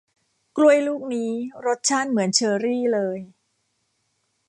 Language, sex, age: Thai, female, 50-59